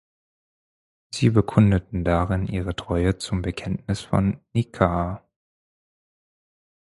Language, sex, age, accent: German, male, 30-39, Deutschland Deutsch